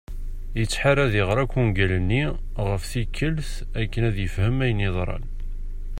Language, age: Kabyle, 30-39